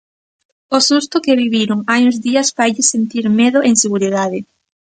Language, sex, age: Galician, female, 19-29